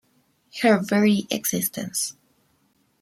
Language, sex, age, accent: English, female, 19-29, United States English